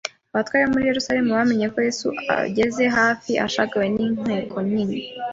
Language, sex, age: Kinyarwanda, female, 19-29